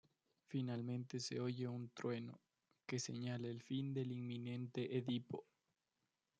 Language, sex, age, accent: Spanish, male, under 19, Andino-Pacífico: Colombia, Perú, Ecuador, oeste de Bolivia y Venezuela andina